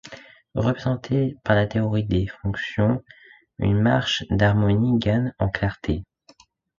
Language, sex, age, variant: French, male, under 19, Français de métropole